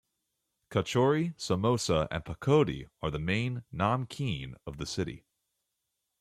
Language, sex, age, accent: English, male, 19-29, United States English